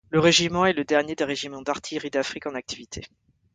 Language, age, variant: French, 30-39, Français de métropole